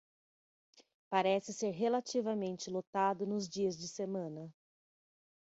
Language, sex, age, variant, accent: Portuguese, female, 30-39, Portuguese (Brasil), Paulista